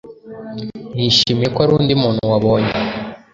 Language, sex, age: Kinyarwanda, male, under 19